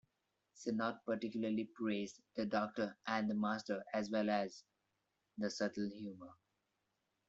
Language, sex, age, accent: English, male, 19-29, India and South Asia (India, Pakistan, Sri Lanka)